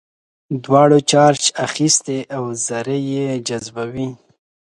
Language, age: Pashto, 19-29